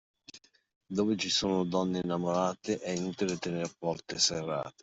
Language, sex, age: Italian, male, 50-59